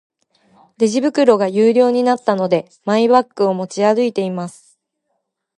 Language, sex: Japanese, female